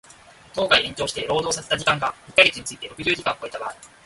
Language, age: Japanese, 19-29